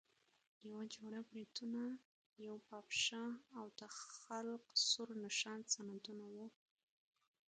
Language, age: Pashto, under 19